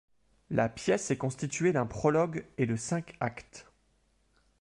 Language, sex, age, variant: French, male, 30-39, Français de métropole